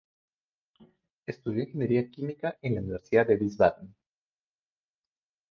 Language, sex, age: Spanish, male, 30-39